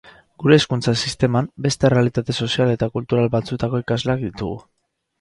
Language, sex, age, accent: Basque, male, 30-39, Mendebalekoa (Araba, Bizkaia, Gipuzkoako mendebaleko herri batzuk)